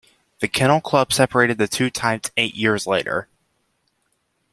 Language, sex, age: English, male, under 19